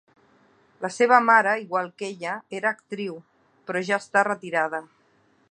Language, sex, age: Catalan, female, 30-39